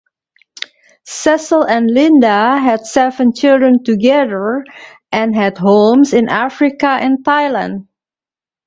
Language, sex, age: English, female, 40-49